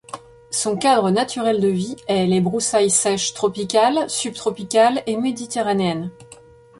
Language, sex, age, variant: French, female, 30-39, Français de métropole